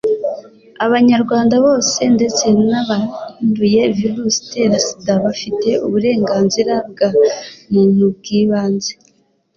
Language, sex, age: Kinyarwanda, female, 19-29